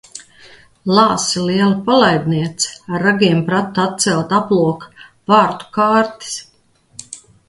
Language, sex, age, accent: Latvian, female, 50-59, Kurzeme